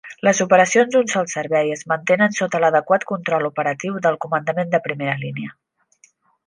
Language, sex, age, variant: Catalan, female, 30-39, Central